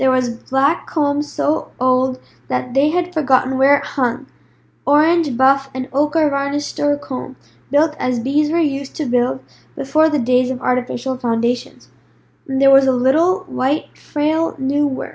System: none